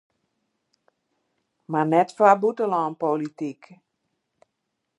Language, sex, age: Western Frisian, female, 50-59